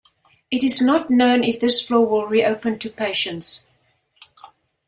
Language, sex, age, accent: English, female, 60-69, Southern African (South Africa, Zimbabwe, Namibia)